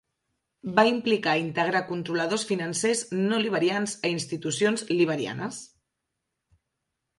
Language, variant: Catalan, Central